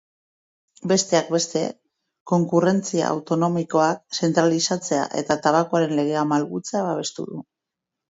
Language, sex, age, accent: Basque, female, 40-49, Mendebalekoa (Araba, Bizkaia, Gipuzkoako mendebaleko herri batzuk)